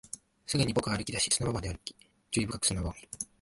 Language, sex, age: Japanese, male, 19-29